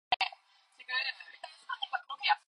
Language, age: Korean, 19-29